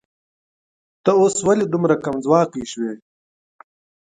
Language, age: Pashto, 19-29